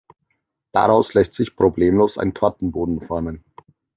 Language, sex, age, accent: German, male, 30-39, Österreichisches Deutsch